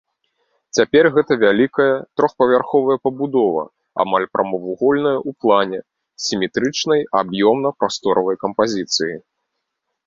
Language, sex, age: Belarusian, male, 30-39